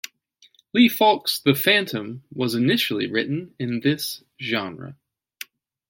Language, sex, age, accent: English, male, 40-49, United States English